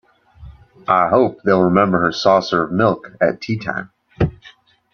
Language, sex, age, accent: English, male, 30-39, United States English